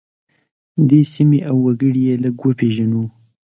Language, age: Pashto, 19-29